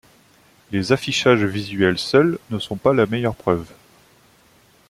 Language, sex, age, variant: French, male, 19-29, Français de métropole